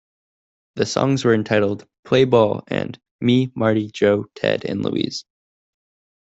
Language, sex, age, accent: English, male, under 19, United States English